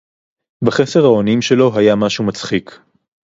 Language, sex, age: Hebrew, male, 19-29